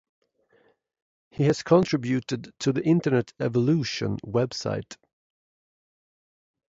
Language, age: English, 40-49